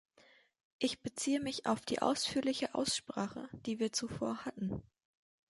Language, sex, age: German, female, 19-29